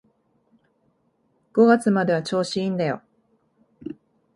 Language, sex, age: Japanese, female, 30-39